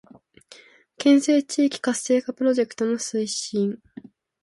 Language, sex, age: Japanese, female, under 19